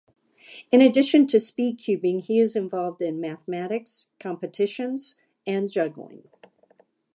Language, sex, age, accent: English, female, 50-59, United States English